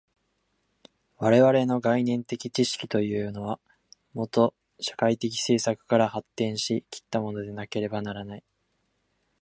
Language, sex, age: Japanese, male, under 19